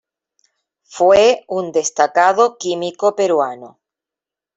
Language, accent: Spanish, Rioplatense: Argentina, Uruguay, este de Bolivia, Paraguay